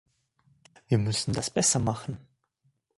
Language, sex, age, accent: German, male, 19-29, Deutschland Deutsch